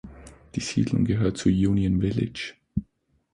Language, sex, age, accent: German, male, 19-29, Österreichisches Deutsch